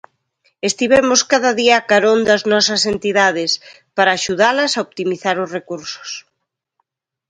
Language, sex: Galician, female